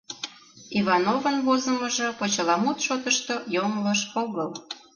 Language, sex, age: Mari, female, 40-49